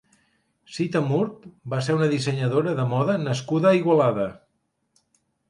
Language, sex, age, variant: Catalan, male, 50-59, Central